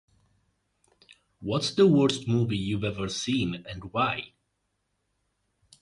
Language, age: English, 30-39